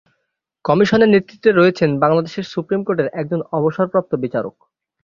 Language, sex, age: Bengali, male, 19-29